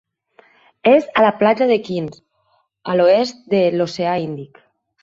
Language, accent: Catalan, Tortosí